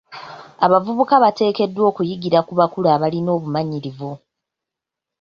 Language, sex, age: Ganda, female, 19-29